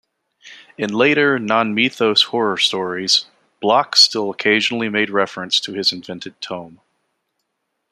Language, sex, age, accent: English, male, 40-49, United States English